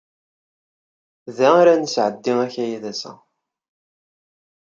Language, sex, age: Kabyle, male, 30-39